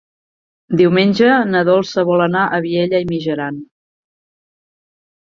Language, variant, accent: Catalan, Central, central